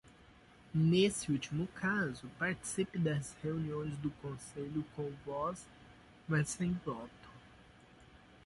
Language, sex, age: Portuguese, male, 19-29